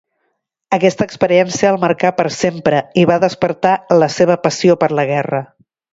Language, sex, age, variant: Catalan, female, 50-59, Septentrional